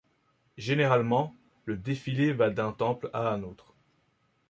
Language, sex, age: French, male, 30-39